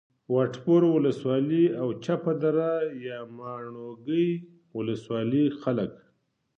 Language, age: Pashto, 40-49